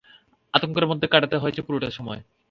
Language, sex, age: Bengali, male, 19-29